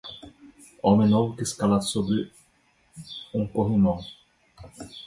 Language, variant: Portuguese, Portuguese (Brasil)